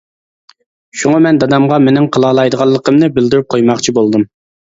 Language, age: Uyghur, 19-29